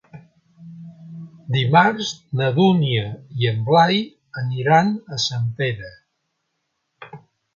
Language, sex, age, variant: Catalan, male, 60-69, Central